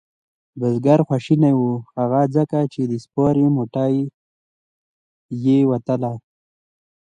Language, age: Pashto, 19-29